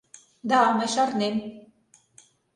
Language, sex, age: Mari, female, 50-59